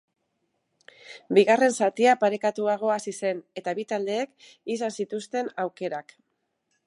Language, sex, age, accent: Basque, female, 40-49, Mendebalekoa (Araba, Bizkaia, Gipuzkoako mendebaleko herri batzuk)